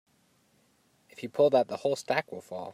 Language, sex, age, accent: English, male, 30-39, Canadian English